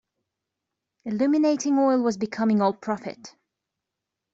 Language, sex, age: English, female, 19-29